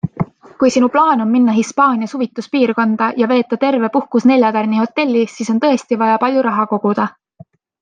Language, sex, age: Estonian, female, 19-29